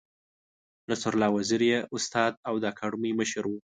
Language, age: Pashto, 19-29